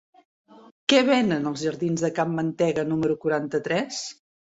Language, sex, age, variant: Catalan, female, 70-79, Central